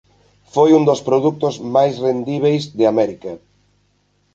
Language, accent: Galician, Normativo (estándar)